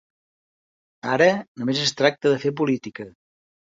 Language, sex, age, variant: Catalan, male, 60-69, Central